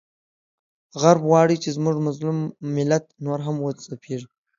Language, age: Pashto, 19-29